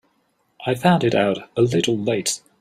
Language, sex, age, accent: English, male, 40-49, England English